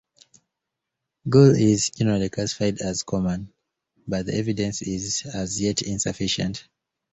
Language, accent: English, United States English